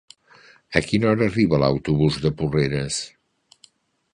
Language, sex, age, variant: Catalan, male, 60-69, Central